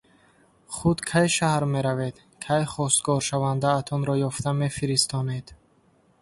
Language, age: Tajik, 19-29